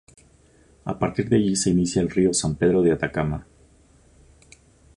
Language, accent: Spanish, México